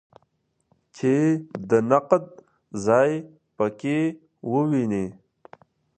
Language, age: Pashto, 19-29